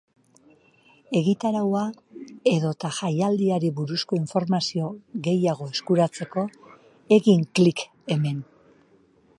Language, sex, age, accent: Basque, female, 50-59, Mendebalekoa (Araba, Bizkaia, Gipuzkoako mendebaleko herri batzuk)